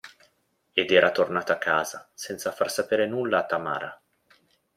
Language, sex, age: Italian, male, 30-39